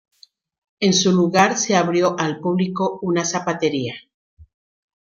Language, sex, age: Spanish, female, 50-59